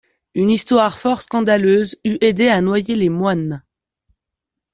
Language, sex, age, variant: French, female, 30-39, Français de métropole